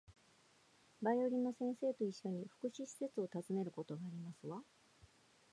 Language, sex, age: Japanese, female, 50-59